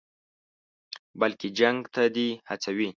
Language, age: Pashto, under 19